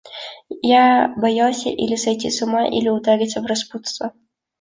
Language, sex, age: Russian, female, 19-29